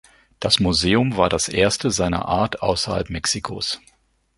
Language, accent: German, Deutschland Deutsch